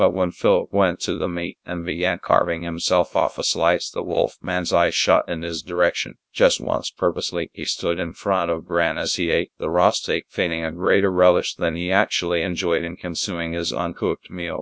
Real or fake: fake